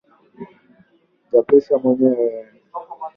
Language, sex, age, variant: Swahili, male, 19-29, Kiswahili cha Bara ya Kenya